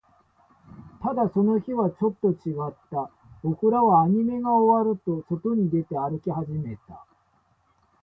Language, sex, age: Japanese, male, 40-49